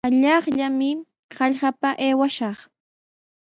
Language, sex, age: Sihuas Ancash Quechua, female, 19-29